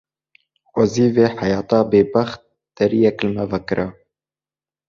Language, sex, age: Kurdish, male, 19-29